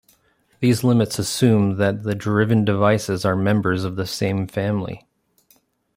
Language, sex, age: English, male, 40-49